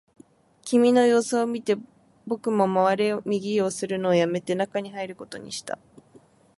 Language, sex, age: Japanese, female, 19-29